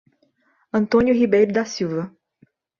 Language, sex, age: Portuguese, female, 19-29